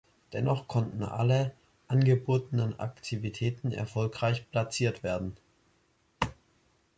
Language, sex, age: German, male, under 19